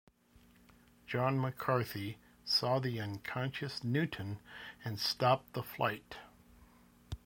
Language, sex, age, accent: English, male, 60-69, United States English